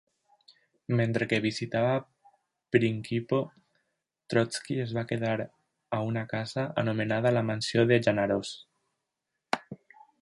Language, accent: Catalan, valencià